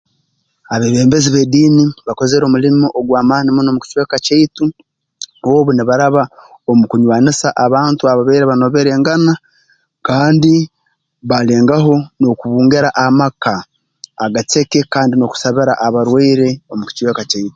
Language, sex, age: Tooro, male, 40-49